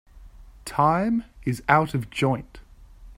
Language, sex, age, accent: English, male, 19-29, Australian English